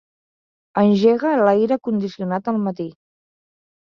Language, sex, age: Catalan, female, 19-29